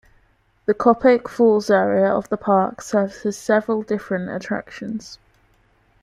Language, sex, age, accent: English, female, 19-29, England English